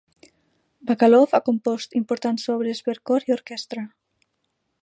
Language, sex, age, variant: Catalan, female, under 19, Alacantí